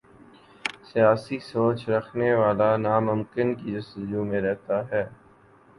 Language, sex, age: Urdu, male, 19-29